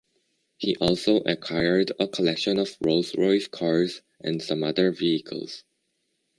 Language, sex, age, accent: English, male, under 19, United States English